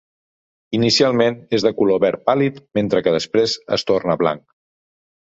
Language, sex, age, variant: Catalan, male, 30-39, Central